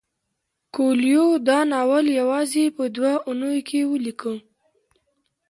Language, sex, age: Pashto, female, 19-29